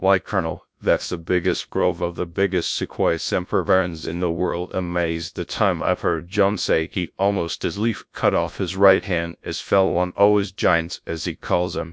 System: TTS, GradTTS